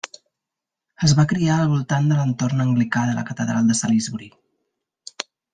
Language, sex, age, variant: Catalan, female, 40-49, Central